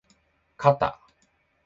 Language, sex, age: Japanese, male, 19-29